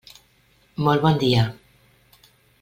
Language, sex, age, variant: Catalan, female, 50-59, Central